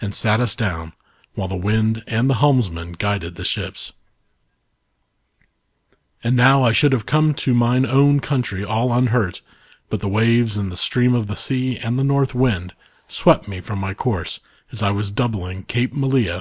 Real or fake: real